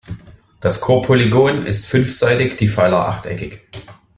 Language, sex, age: German, male, 30-39